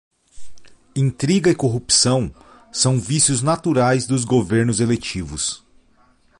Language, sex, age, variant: Portuguese, male, 30-39, Portuguese (Brasil)